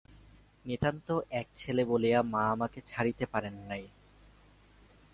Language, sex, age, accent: Bengali, male, 19-29, শুদ্ধ